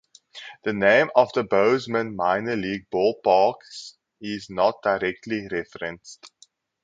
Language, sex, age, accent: English, male, 19-29, Southern African (South Africa, Zimbabwe, Namibia)